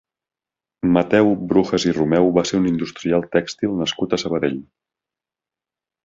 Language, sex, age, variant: Catalan, male, 30-39, Nord-Occidental